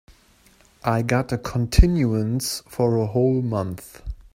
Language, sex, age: English, male, 40-49